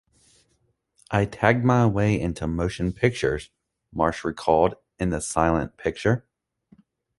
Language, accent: English, United States English